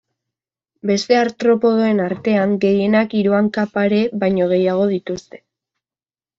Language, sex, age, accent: Basque, female, under 19, Erdialdekoa edo Nafarra (Gipuzkoa, Nafarroa)